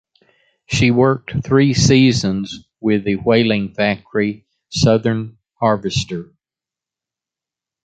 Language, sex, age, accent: English, male, 70-79, United States English